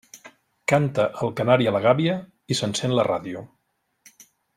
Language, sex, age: Catalan, male, 50-59